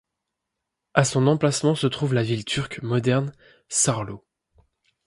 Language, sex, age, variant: French, male, 30-39, Français de métropole